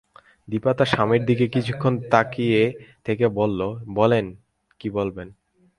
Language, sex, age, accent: Bengali, male, 19-29, প্রমিত; চলিত